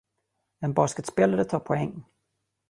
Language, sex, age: Swedish, male, 40-49